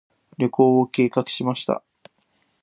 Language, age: Japanese, 19-29